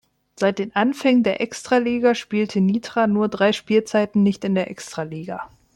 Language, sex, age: German, female, 30-39